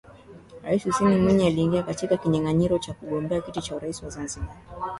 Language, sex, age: Swahili, female, 19-29